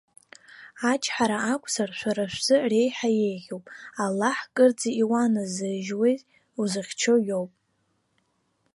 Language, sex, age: Abkhazian, female, 19-29